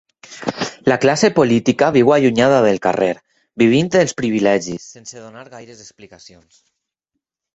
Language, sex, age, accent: Catalan, male, 30-39, valencià; valencià meridional